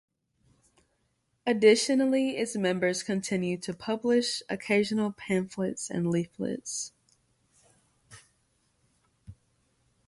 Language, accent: English, United States English